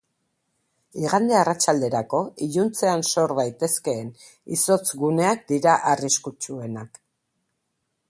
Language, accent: Basque, Mendebalekoa (Araba, Bizkaia, Gipuzkoako mendebaleko herri batzuk)